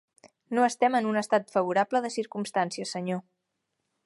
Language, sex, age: Catalan, female, under 19